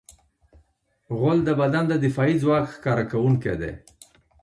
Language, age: Pashto, 50-59